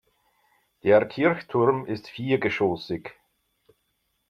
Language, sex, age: German, male, 50-59